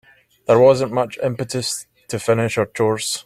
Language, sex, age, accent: English, male, 19-29, Scottish English